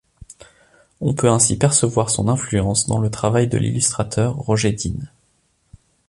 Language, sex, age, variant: French, male, 30-39, Français de métropole